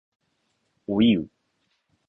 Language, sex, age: Japanese, male, 19-29